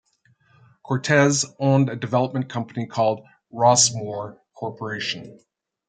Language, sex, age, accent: English, male, 60-69, Canadian English